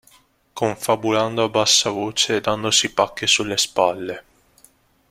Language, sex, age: Italian, male, under 19